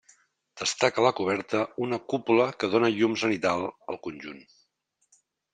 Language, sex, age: Catalan, male, 40-49